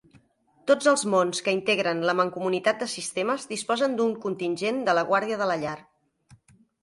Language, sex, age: Catalan, female, 40-49